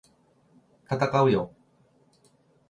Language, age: Japanese, 40-49